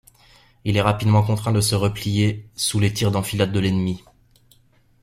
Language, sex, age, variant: French, male, 30-39, Français de métropole